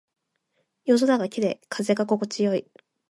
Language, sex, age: Japanese, female, 19-29